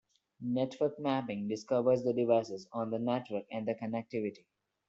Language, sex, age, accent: English, male, 19-29, India and South Asia (India, Pakistan, Sri Lanka)